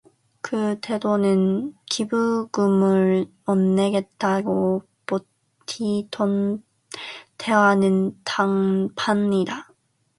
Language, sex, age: Korean, female, 19-29